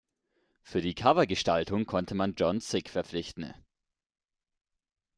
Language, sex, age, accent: German, male, 19-29, Deutschland Deutsch